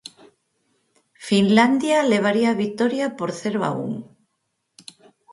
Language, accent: Galician, Atlántico (seseo e gheada); Normativo (estándar)